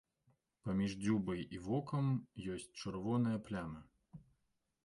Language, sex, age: Belarusian, male, 19-29